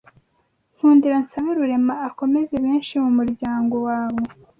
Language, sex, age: Kinyarwanda, female, 19-29